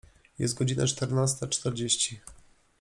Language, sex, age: Polish, male, 40-49